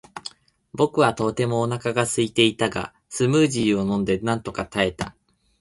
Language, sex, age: Japanese, male, 19-29